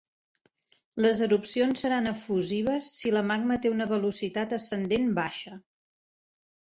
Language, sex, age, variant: Catalan, female, 50-59, Central